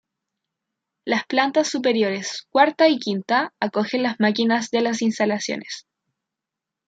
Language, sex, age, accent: Spanish, female, 19-29, Chileno: Chile, Cuyo